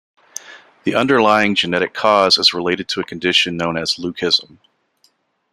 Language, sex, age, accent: English, male, 40-49, United States English